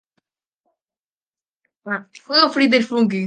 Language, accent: Spanish, México